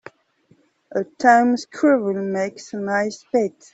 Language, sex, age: English, female, 50-59